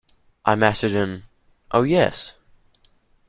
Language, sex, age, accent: English, male, under 19, Australian English